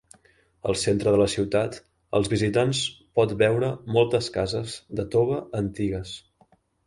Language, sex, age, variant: Catalan, male, 19-29, Central